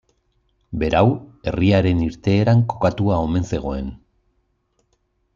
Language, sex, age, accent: Basque, male, 40-49, Erdialdekoa edo Nafarra (Gipuzkoa, Nafarroa)